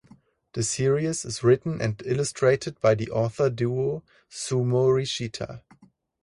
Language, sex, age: English, male, 19-29